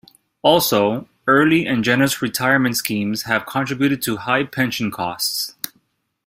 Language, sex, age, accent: English, male, 30-39, United States English